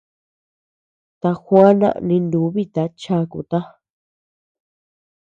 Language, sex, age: Tepeuxila Cuicatec, female, 19-29